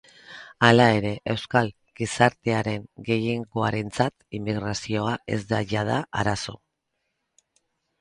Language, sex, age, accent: Basque, female, 50-59, Mendebalekoa (Araba, Bizkaia, Gipuzkoako mendebaleko herri batzuk)